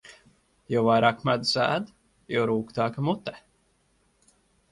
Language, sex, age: Latvian, male, 30-39